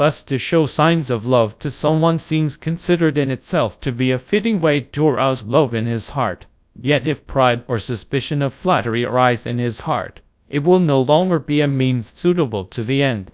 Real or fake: fake